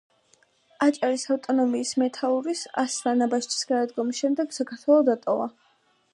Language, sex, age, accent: Georgian, female, under 19, მშვიდი